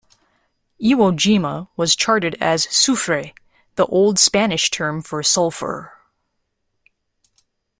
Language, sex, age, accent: English, female, 30-39, United States English